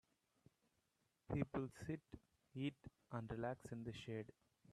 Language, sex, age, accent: English, male, 19-29, India and South Asia (India, Pakistan, Sri Lanka)